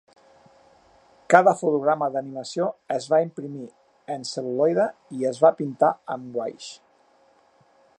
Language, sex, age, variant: Catalan, male, 40-49, Balear